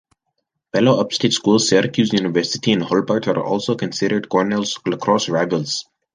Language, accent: English, United States English